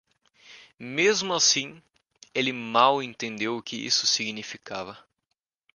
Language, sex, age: Portuguese, male, under 19